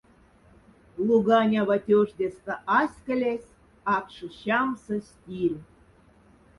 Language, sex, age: Moksha, female, 40-49